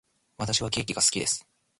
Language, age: Japanese, 19-29